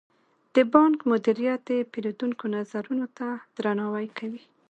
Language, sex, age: Pashto, female, 19-29